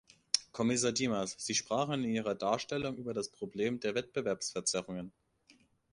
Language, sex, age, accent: German, male, 19-29, Deutschland Deutsch